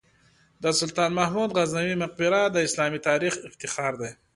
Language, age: Pashto, 30-39